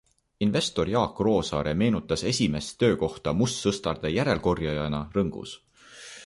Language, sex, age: Estonian, male, 19-29